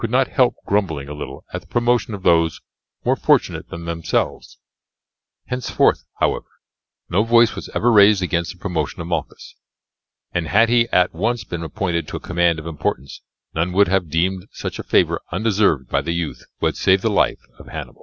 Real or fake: real